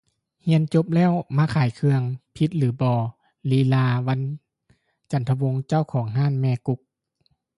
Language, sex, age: Lao, male, 30-39